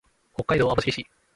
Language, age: Japanese, 19-29